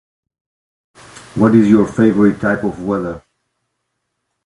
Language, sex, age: English, male, 50-59